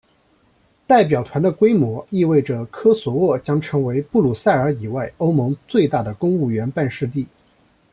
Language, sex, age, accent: Chinese, male, 19-29, 出生地：江苏省